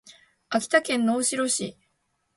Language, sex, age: Japanese, female, 19-29